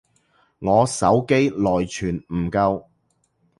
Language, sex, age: Cantonese, male, 40-49